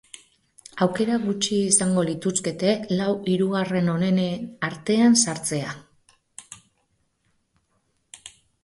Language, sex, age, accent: Basque, female, 50-59, Mendebalekoa (Araba, Bizkaia, Gipuzkoako mendebaleko herri batzuk)